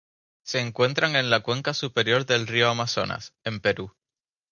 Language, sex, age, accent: Spanish, male, 19-29, España: Islas Canarias